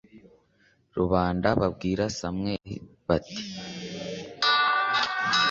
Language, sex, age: Kinyarwanda, male, under 19